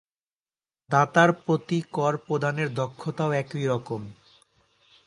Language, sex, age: Bengali, male, 19-29